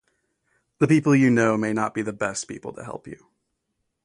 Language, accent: English, United States English